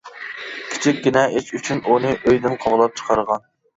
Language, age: Uyghur, 19-29